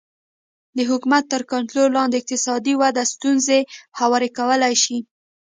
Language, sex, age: Pashto, female, 19-29